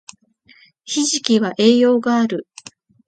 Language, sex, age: Japanese, female, 50-59